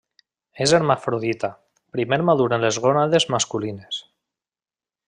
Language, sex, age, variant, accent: Catalan, male, 30-39, Valencià meridional, valencià